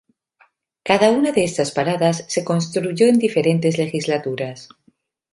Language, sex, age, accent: Spanish, female, 40-49, España: Norte peninsular (Asturias, Castilla y León, Cantabria, País Vasco, Navarra, Aragón, La Rioja, Guadalajara, Cuenca)